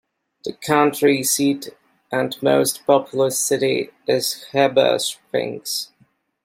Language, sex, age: English, male, 30-39